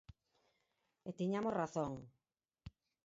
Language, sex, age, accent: Galician, female, 40-49, Central (gheada)